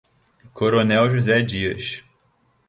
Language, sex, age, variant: Portuguese, male, 19-29, Portuguese (Brasil)